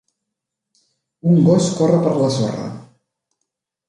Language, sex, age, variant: Catalan, male, 50-59, Central